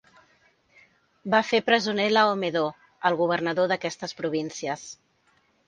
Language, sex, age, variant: Catalan, female, 40-49, Central